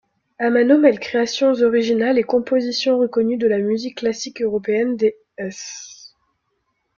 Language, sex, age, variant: French, female, 19-29, Français de métropole